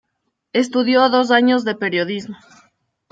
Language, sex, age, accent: Spanish, female, 30-39, América central